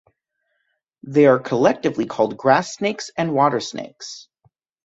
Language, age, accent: English, 19-29, United States English